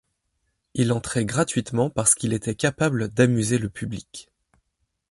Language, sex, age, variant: French, male, 30-39, Français de métropole